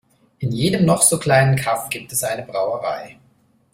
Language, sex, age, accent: German, male, 30-39, Deutschland Deutsch